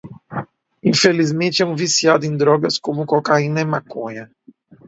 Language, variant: Portuguese, Portuguese (Brasil)